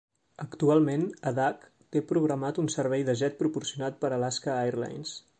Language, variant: Catalan, Central